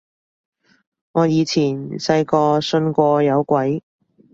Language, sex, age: Cantonese, female, 19-29